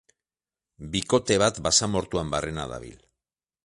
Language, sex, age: Basque, male, 50-59